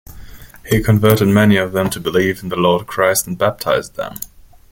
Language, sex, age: English, male, 30-39